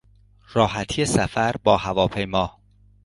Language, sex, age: Persian, male, 50-59